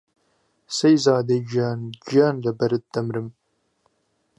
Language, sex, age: Central Kurdish, male, 19-29